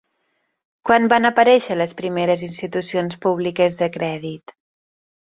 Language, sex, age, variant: Catalan, female, 40-49, Nord-Occidental